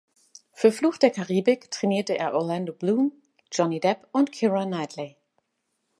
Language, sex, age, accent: German, female, 30-39, Deutschland Deutsch